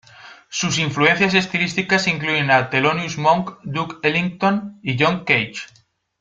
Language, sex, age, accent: Spanish, male, 19-29, España: Centro-Sur peninsular (Madrid, Toledo, Castilla-La Mancha)